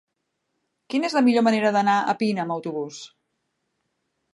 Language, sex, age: Catalan, female, 40-49